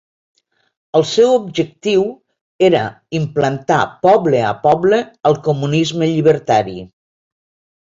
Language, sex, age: Catalan, female, 60-69